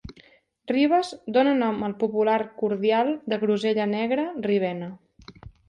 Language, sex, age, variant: Catalan, female, 19-29, Central